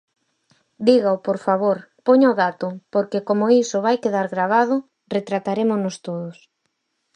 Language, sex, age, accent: Galician, female, 30-39, Normativo (estándar)